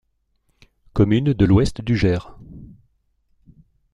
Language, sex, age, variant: French, male, 60-69, Français de métropole